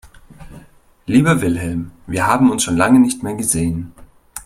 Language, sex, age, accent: German, male, 30-39, Deutschland Deutsch